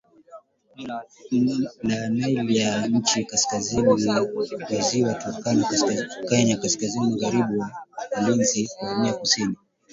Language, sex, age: Swahili, male, 19-29